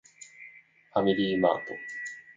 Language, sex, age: Japanese, male, 30-39